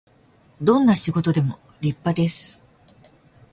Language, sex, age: Japanese, female, 60-69